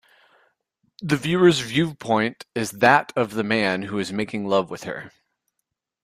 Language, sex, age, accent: English, male, 19-29, United States English